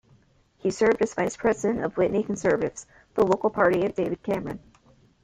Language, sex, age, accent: English, female, under 19, United States English